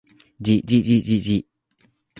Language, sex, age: Japanese, male, 19-29